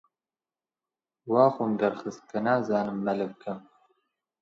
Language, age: Central Kurdish, 19-29